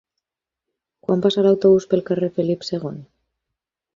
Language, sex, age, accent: Catalan, female, 30-39, valencià